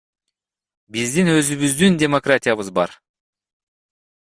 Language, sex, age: Kyrgyz, male, 30-39